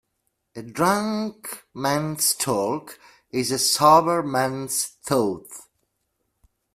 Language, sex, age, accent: English, male, 50-59, England English